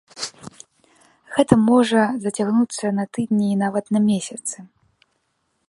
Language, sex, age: Belarusian, female, under 19